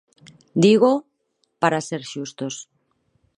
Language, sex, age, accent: Galician, female, 40-49, Normativo (estándar); Neofalante